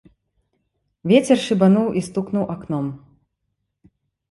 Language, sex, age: Belarusian, female, 30-39